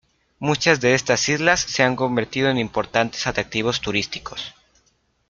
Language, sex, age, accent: Spanish, male, 30-39, México